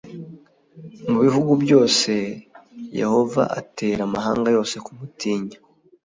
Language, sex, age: Kinyarwanda, male, 19-29